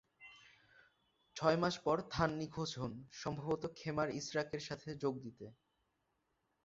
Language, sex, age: Bengali, male, 19-29